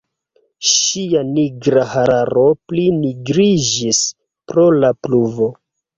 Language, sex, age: Esperanto, male, 30-39